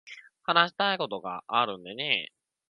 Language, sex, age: Japanese, male, 19-29